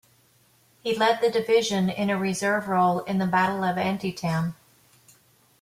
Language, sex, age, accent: English, female, 50-59, United States English